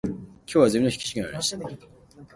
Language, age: Japanese, under 19